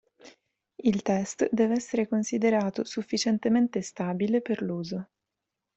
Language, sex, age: Italian, female, 19-29